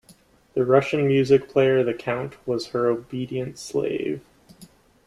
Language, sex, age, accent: English, male, 19-29, United States English